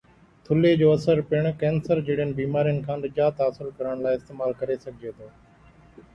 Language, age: Sindhi, under 19